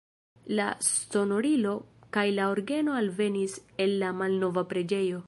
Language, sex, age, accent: Esperanto, female, 19-29, Internacia